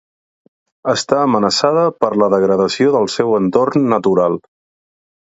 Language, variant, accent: Catalan, Central, central